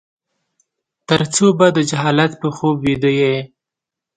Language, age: Pashto, 19-29